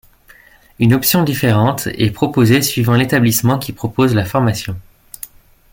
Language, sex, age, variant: French, male, 19-29, Français de métropole